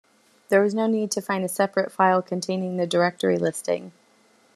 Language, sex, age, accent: English, female, 19-29, United States English